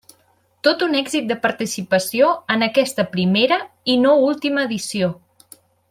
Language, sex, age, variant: Catalan, female, 19-29, Central